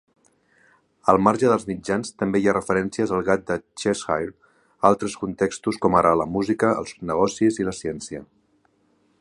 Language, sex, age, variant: Catalan, male, 50-59, Central